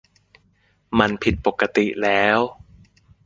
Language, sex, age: Thai, male, 19-29